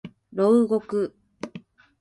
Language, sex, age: Japanese, female, 19-29